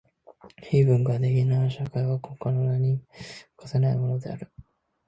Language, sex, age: Japanese, male, 19-29